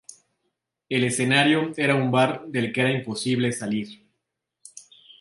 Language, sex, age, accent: Spanish, male, 30-39, México